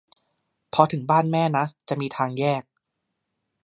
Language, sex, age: Thai, male, 30-39